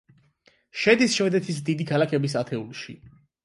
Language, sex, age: Georgian, male, 30-39